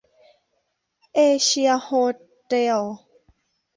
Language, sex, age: Thai, female, under 19